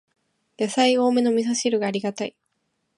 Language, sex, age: Japanese, female, 19-29